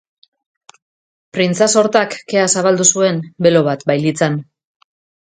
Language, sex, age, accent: Basque, female, 40-49, Mendebalekoa (Araba, Bizkaia, Gipuzkoako mendebaleko herri batzuk)